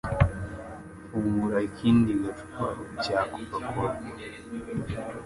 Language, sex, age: Kinyarwanda, male, 19-29